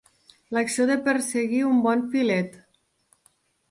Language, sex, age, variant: Catalan, female, 30-39, Nord-Occidental